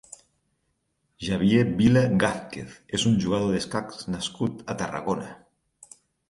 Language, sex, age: Catalan, male, 40-49